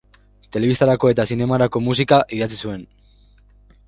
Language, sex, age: Basque, male, 30-39